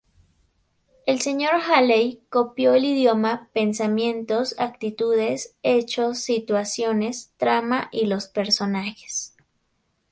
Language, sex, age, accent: Spanish, female, 19-29, México